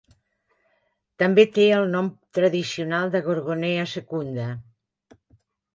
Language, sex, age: Catalan, female, 60-69